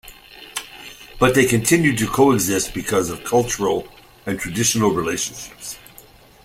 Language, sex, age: English, male, 60-69